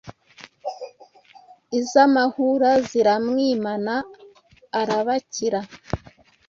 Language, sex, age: Kinyarwanda, female, 19-29